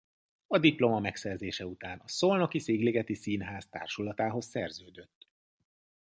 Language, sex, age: Hungarian, male, 40-49